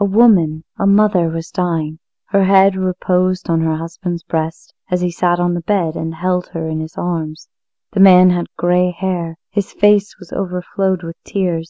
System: none